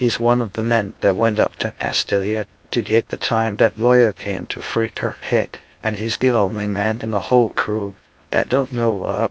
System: TTS, GlowTTS